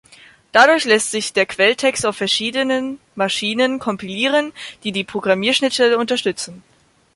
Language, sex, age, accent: German, male, under 19, Deutschland Deutsch